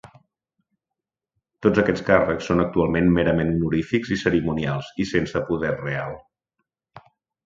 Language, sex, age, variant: Catalan, male, 40-49, Central